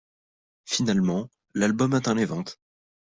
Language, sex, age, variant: French, male, under 19, Français de métropole